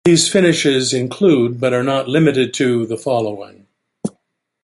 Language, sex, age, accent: English, male, 80-89, United States English